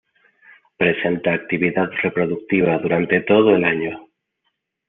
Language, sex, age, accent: Spanish, male, 30-39, España: Centro-Sur peninsular (Madrid, Toledo, Castilla-La Mancha)